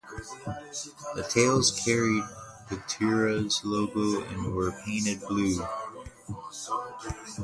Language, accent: English, Canadian English